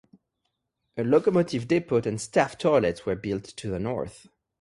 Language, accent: English, French